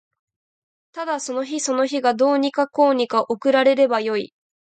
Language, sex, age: Japanese, female, 19-29